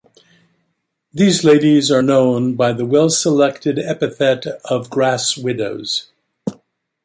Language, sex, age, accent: English, male, 80-89, United States English